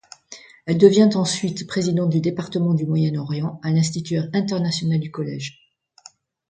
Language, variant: French, Français de métropole